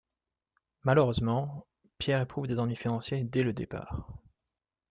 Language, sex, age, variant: French, male, 19-29, Français de métropole